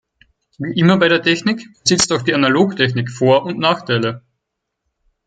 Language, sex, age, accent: German, male, 19-29, Österreichisches Deutsch